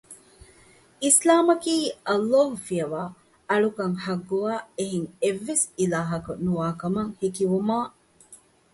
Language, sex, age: Divehi, female, 40-49